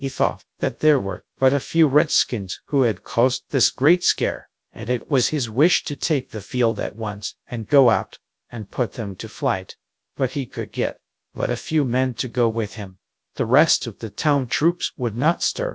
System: TTS, GradTTS